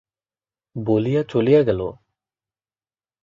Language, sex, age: Bengali, male, under 19